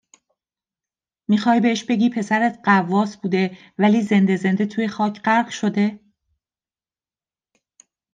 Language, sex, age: Persian, female, 40-49